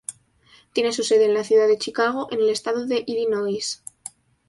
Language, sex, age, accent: Spanish, female, 19-29, España: Centro-Sur peninsular (Madrid, Toledo, Castilla-La Mancha)